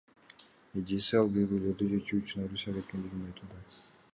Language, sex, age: Kyrgyz, male, 19-29